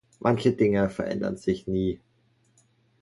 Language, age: German, 30-39